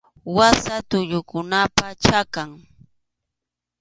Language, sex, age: Arequipa-La Unión Quechua, female, 30-39